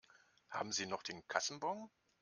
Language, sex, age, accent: German, male, 60-69, Deutschland Deutsch